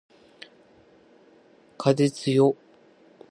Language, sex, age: Japanese, female, 40-49